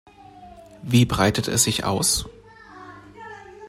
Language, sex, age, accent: German, male, 30-39, Deutschland Deutsch